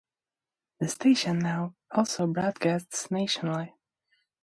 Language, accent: English, United States English